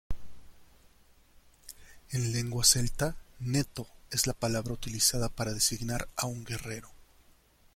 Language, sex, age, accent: Spanish, male, 30-39, México